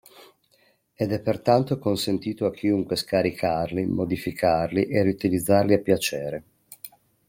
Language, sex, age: Italian, male, 50-59